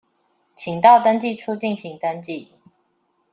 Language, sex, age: Chinese, female, 19-29